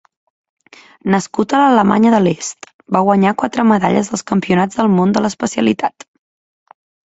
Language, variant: Catalan, Central